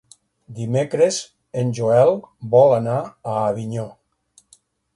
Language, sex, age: Catalan, male, 60-69